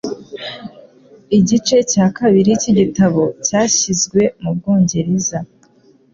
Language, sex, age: Kinyarwanda, female, under 19